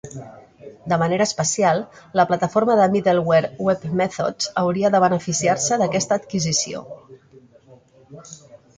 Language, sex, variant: Catalan, female, Central